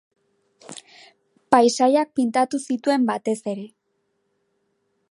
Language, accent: Basque, Mendebalekoa (Araba, Bizkaia, Gipuzkoako mendebaleko herri batzuk)